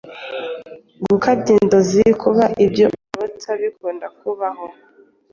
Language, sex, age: Kinyarwanda, female, 19-29